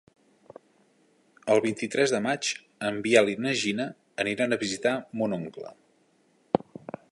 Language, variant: Catalan, Central